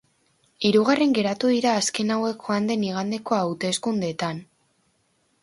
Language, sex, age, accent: Basque, female, under 19, Erdialdekoa edo Nafarra (Gipuzkoa, Nafarroa)